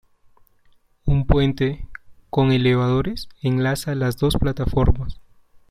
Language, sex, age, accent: Spanish, male, 19-29, Andino-Pacífico: Colombia, Perú, Ecuador, oeste de Bolivia y Venezuela andina